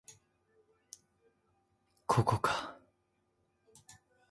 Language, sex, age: Japanese, male, 19-29